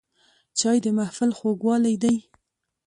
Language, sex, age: Pashto, female, 19-29